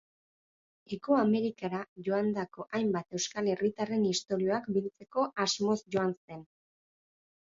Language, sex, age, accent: Basque, female, 30-39, Batua